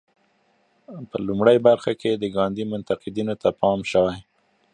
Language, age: Pashto, 30-39